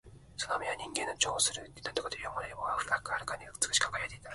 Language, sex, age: Japanese, male, 19-29